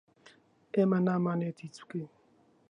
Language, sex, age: Central Kurdish, male, 19-29